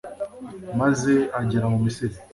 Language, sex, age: Kinyarwanda, male, 19-29